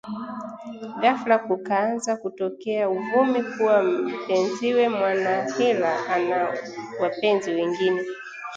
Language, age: Swahili, 19-29